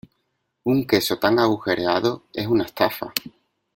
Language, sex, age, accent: Spanish, male, 30-39, España: Sur peninsular (Andalucia, Extremadura, Murcia)